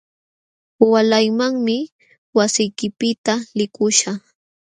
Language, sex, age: Jauja Wanca Quechua, female, 19-29